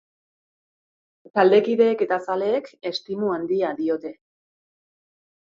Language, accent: Basque, Erdialdekoa edo Nafarra (Gipuzkoa, Nafarroa)